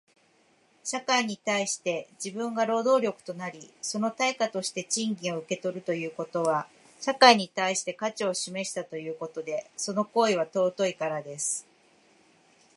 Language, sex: Japanese, female